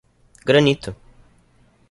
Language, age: Portuguese, under 19